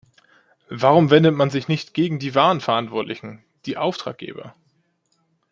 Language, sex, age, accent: German, male, 19-29, Deutschland Deutsch